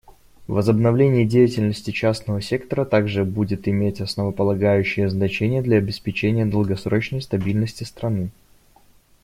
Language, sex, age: Russian, male, 19-29